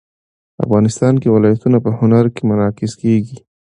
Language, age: Pashto, 19-29